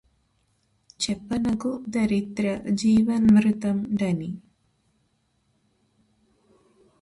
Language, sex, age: Telugu, female, 30-39